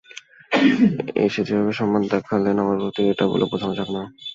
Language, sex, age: Bengali, male, 19-29